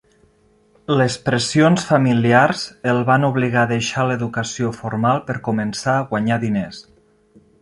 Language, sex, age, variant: Catalan, male, 30-39, Nord-Occidental